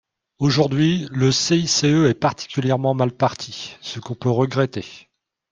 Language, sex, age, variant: French, male, 30-39, Français de métropole